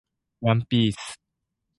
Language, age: Japanese, 19-29